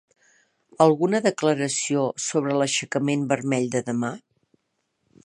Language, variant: Catalan, Central